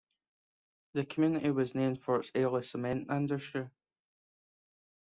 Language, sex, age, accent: English, male, 19-29, Scottish English